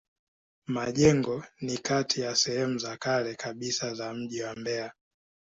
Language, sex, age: Swahili, male, 19-29